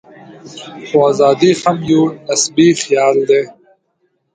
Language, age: Pashto, 19-29